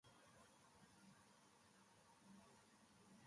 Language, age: Basque, under 19